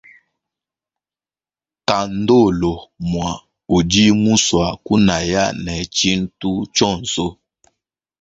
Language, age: Luba-Lulua, 19-29